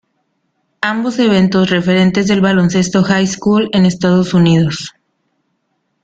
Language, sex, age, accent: Spanish, female, 19-29, México